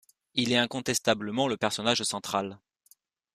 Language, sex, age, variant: French, male, 19-29, Français de métropole